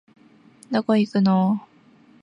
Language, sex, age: Japanese, female, 19-29